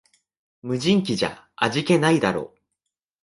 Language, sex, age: Japanese, male, 19-29